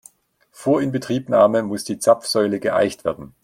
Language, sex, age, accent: German, male, 40-49, Deutschland Deutsch